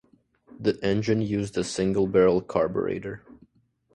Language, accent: English, Canadian English